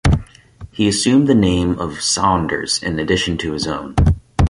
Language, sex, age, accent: English, male, 19-29, United States English